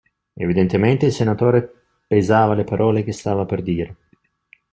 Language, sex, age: Italian, male, 30-39